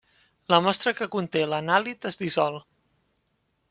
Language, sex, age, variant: Catalan, male, 19-29, Central